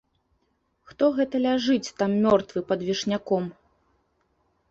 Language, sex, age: Belarusian, female, 30-39